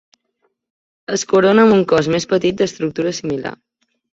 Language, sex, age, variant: Catalan, female, 19-29, Balear